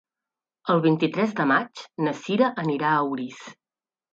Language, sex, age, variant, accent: Catalan, female, 30-39, Central, central